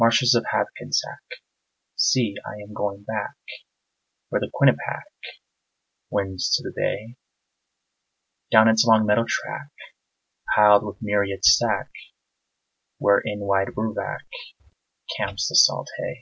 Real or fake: real